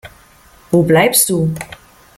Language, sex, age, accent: German, female, 50-59, Deutschland Deutsch